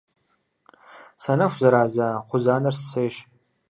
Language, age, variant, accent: Kabardian, 19-29, Адыгэбзэ (Къэбэрдей, Кирил, псоми зэдай), Джылэхъстэней (Gilahsteney)